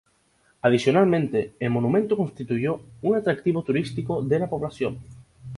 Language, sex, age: Spanish, male, 19-29